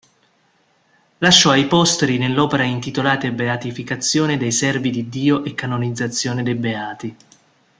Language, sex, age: Italian, male, 30-39